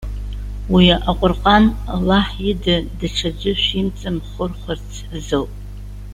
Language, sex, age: Abkhazian, female, 70-79